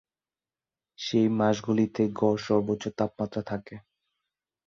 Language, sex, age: Bengali, male, 19-29